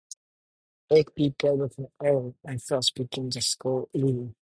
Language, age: English, 19-29